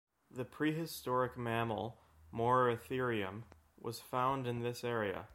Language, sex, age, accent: English, male, 19-29, Canadian English